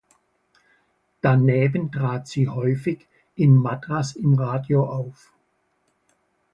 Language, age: German, 70-79